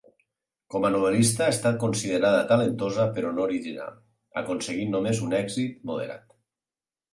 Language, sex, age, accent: Catalan, male, 60-69, valencià